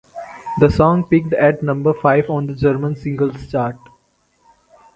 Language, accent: English, India and South Asia (India, Pakistan, Sri Lanka)